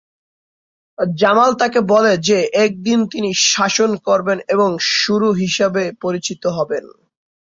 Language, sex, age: Bengali, male, under 19